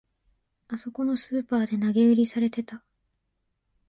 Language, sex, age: Japanese, female, 19-29